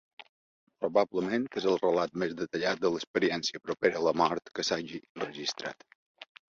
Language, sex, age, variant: Catalan, male, 50-59, Balear